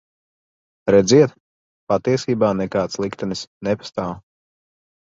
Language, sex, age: Latvian, male, 19-29